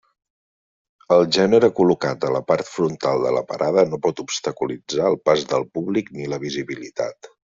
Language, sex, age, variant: Catalan, male, 19-29, Central